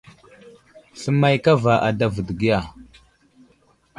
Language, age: Wuzlam, 19-29